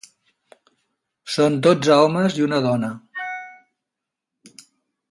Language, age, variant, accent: Catalan, 60-69, Central, central